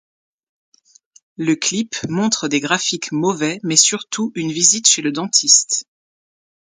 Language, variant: French, Français de métropole